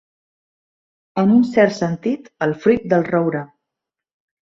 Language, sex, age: Catalan, female, 40-49